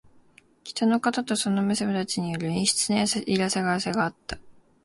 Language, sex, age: Japanese, female, 19-29